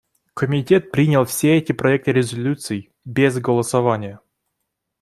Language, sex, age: Russian, male, 19-29